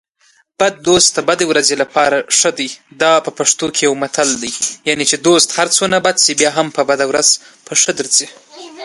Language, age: Pashto, 19-29